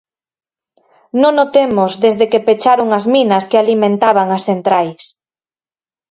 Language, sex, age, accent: Galician, female, 40-49, Atlántico (seseo e gheada)